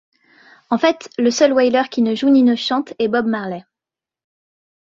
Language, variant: French, Français de métropole